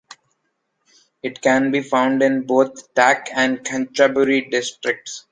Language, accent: English, India and South Asia (India, Pakistan, Sri Lanka)